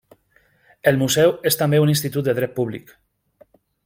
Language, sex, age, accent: Catalan, male, 40-49, valencià